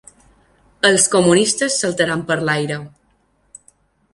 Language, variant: Catalan, Balear